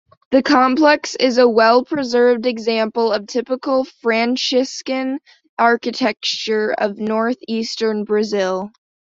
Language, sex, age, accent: English, female, under 19, United States English